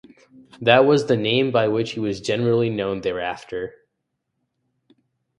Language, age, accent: English, under 19, United States English